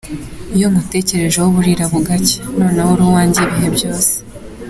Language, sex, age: Kinyarwanda, female, under 19